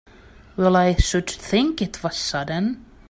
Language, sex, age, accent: English, female, 19-29, England English